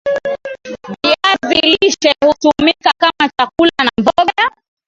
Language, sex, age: Swahili, female, 30-39